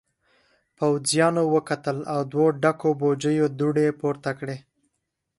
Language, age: Pashto, under 19